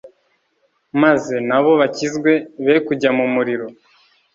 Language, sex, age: Kinyarwanda, male, 19-29